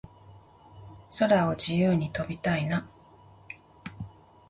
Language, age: Japanese, 40-49